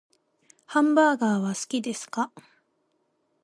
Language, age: Japanese, 19-29